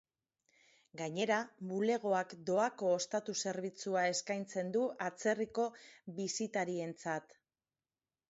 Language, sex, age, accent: Basque, female, 40-49, Mendebalekoa (Araba, Bizkaia, Gipuzkoako mendebaleko herri batzuk)